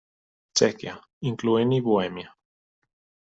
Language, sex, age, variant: Catalan, male, 19-29, Central